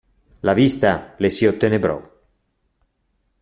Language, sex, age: Italian, male, 40-49